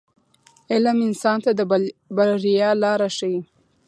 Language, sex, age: Pashto, female, 19-29